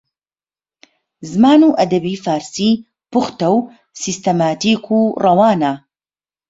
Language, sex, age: Central Kurdish, female, 30-39